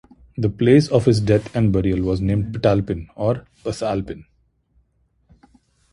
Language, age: English, 30-39